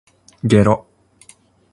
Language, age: Japanese, 19-29